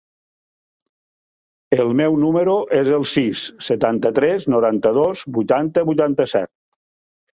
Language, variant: Catalan, Nord-Occidental